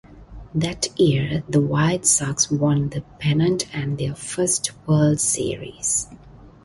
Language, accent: English, India and South Asia (India, Pakistan, Sri Lanka)